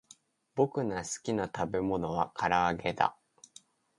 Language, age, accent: Japanese, 19-29, 標準語